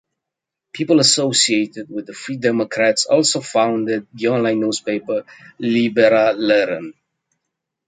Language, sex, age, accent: English, male, 30-39, Australian English